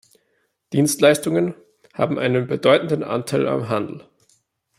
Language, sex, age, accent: German, male, 19-29, Österreichisches Deutsch